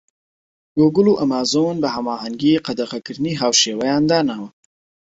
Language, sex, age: Central Kurdish, male, 19-29